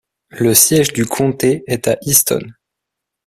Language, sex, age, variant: French, male, 30-39, Français de métropole